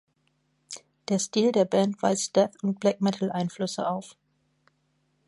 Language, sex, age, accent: German, female, 30-39, Deutschland Deutsch